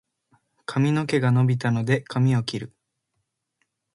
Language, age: Japanese, 19-29